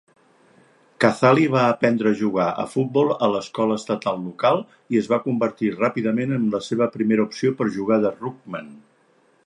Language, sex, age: Catalan, male, 70-79